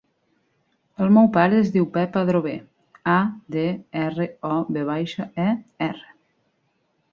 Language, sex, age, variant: Catalan, female, 30-39, Nord-Occidental